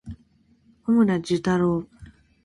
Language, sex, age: Japanese, female, 19-29